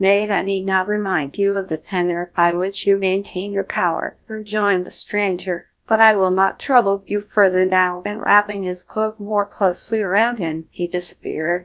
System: TTS, GlowTTS